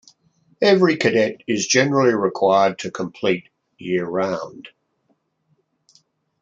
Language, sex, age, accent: English, male, 70-79, Australian English